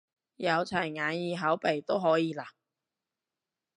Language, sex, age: Cantonese, female, 19-29